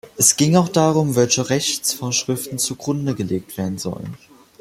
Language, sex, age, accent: German, male, 19-29, Deutschland Deutsch